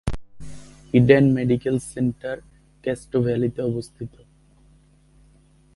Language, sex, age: Bengali, male, 19-29